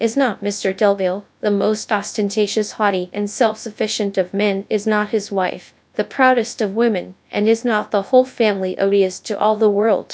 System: TTS, GradTTS